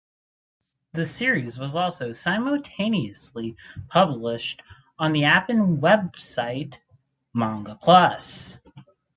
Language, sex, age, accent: English, male, under 19, United States English